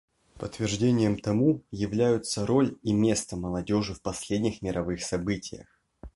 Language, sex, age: Russian, male, under 19